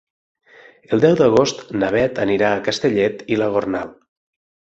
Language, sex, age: Catalan, male, 40-49